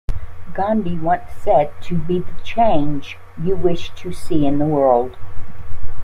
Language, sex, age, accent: English, female, 70-79, United States English